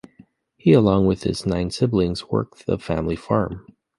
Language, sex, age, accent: English, male, 30-39, United States English